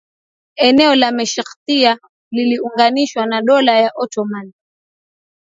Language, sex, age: Swahili, female, 19-29